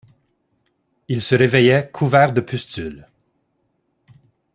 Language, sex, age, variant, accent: French, male, 30-39, Français d'Amérique du Nord, Français du Canada